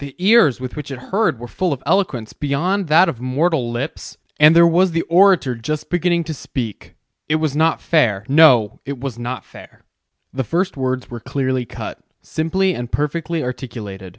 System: none